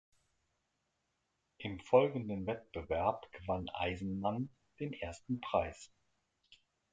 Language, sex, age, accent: German, male, 40-49, Deutschland Deutsch